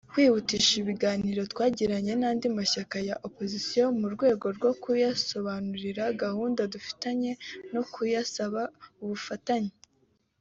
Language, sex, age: Kinyarwanda, female, 19-29